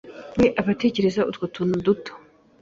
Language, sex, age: Kinyarwanda, female, 19-29